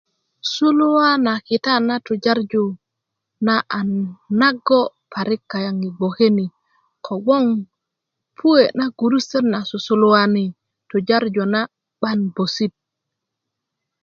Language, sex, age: Kuku, female, 30-39